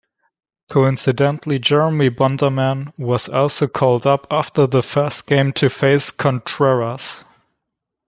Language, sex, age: English, male, 19-29